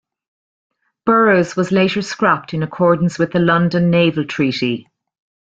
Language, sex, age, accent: English, female, 40-49, Irish English